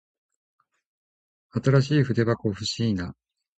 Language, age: Japanese, 50-59